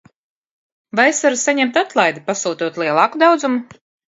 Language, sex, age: Latvian, female, 50-59